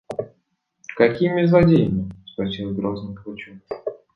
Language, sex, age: Russian, male, 19-29